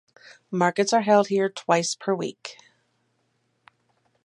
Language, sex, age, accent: English, female, 60-69, United States English